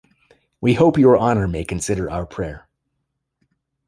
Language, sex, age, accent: English, male, 30-39, United States English